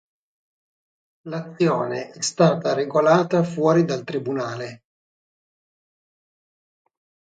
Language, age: Italian, 40-49